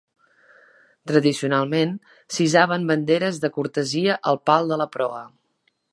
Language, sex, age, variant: Catalan, female, 40-49, Central